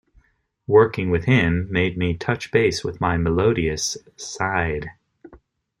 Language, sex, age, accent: English, male, 30-39, United States English